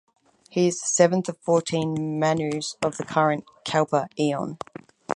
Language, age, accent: English, 19-29, Australian English